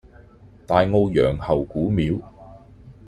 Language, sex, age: Cantonese, male, 40-49